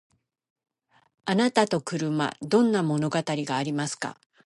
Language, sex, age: Japanese, female, 60-69